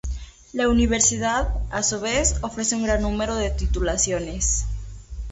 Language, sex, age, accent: Spanish, female, 19-29, México